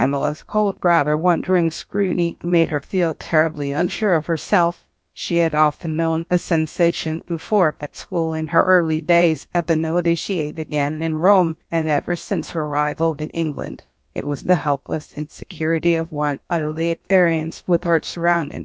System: TTS, GlowTTS